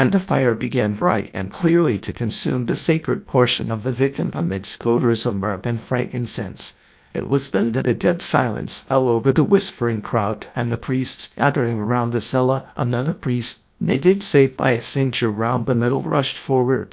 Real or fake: fake